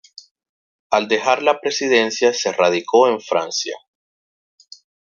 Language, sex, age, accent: Spanish, male, 30-39, Caribe: Cuba, Venezuela, Puerto Rico, República Dominicana, Panamá, Colombia caribeña, México caribeño, Costa del golfo de México